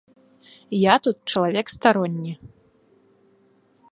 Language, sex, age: Belarusian, female, 19-29